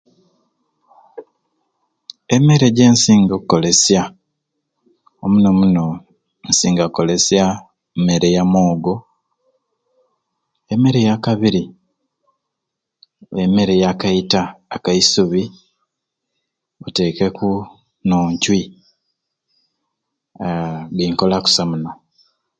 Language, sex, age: Ruuli, male, 40-49